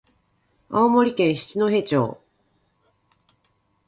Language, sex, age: Japanese, female, 40-49